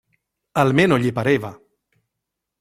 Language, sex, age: Italian, male, 40-49